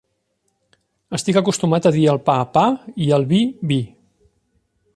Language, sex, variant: Catalan, male, Central